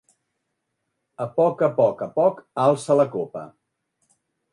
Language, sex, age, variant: Catalan, male, 60-69, Central